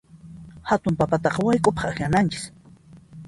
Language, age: Puno Quechua, 50-59